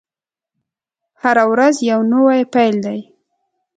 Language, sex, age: Pashto, female, 19-29